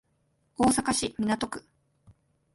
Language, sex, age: Japanese, female, 19-29